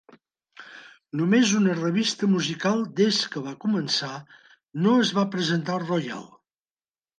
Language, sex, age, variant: Catalan, male, 50-59, Central